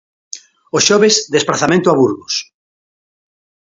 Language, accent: Galician, Normativo (estándar)